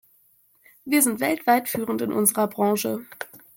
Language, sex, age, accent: German, female, 19-29, Deutschland Deutsch